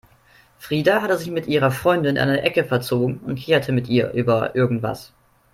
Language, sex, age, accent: German, male, under 19, Deutschland Deutsch